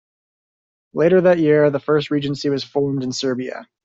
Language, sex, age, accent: English, male, 30-39, United States English